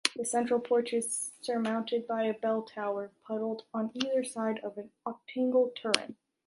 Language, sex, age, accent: English, female, 19-29, United States English